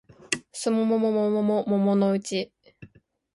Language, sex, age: Japanese, female, 19-29